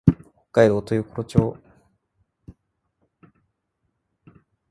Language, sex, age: Japanese, male, 19-29